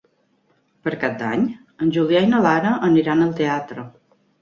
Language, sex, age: Catalan, female, 50-59